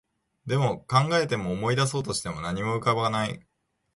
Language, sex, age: Japanese, male, 19-29